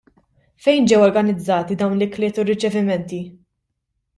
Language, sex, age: Maltese, female, 19-29